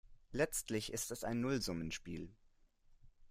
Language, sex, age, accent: German, male, 19-29, Deutschland Deutsch